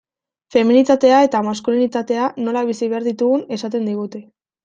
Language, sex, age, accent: Basque, female, 19-29, Mendebalekoa (Araba, Bizkaia, Gipuzkoako mendebaleko herri batzuk)